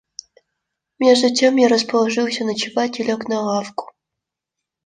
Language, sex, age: Russian, female, under 19